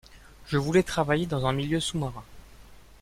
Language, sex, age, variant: French, male, 19-29, Français de métropole